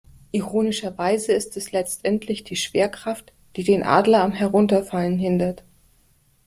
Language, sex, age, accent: German, female, 50-59, Deutschland Deutsch